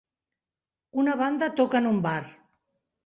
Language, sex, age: Catalan, female, 60-69